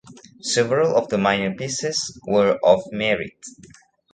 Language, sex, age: English, male, 19-29